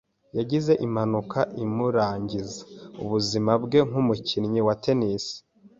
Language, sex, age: Kinyarwanda, male, 19-29